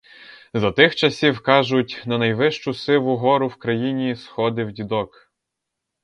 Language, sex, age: Ukrainian, male, 19-29